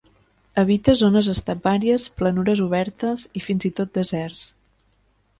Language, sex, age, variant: Catalan, female, 19-29, Septentrional